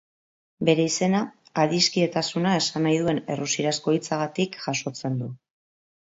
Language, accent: Basque, Mendebalekoa (Araba, Bizkaia, Gipuzkoako mendebaleko herri batzuk)